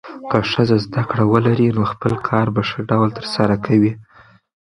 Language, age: Pashto, 19-29